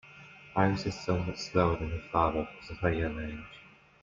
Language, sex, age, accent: English, male, under 19, England English